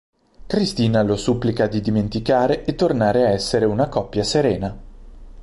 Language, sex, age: Italian, male, 30-39